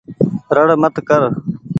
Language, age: Goaria, 19-29